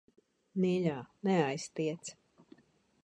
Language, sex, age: Latvian, female, 40-49